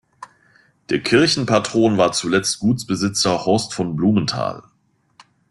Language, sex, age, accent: German, male, 40-49, Deutschland Deutsch